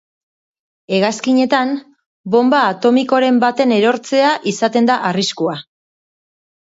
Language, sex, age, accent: Basque, female, 40-49, Mendebalekoa (Araba, Bizkaia, Gipuzkoako mendebaleko herri batzuk)